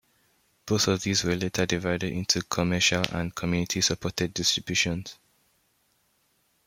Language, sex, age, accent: English, male, under 19, Southern African (South Africa, Zimbabwe, Namibia)